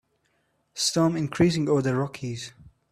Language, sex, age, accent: English, male, 19-29, India and South Asia (India, Pakistan, Sri Lanka)